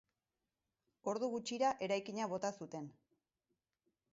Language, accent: Basque, Erdialdekoa edo Nafarra (Gipuzkoa, Nafarroa)